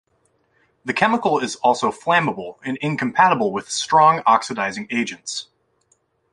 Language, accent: English, United States English